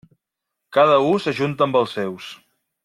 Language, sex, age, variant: Catalan, male, 30-39, Central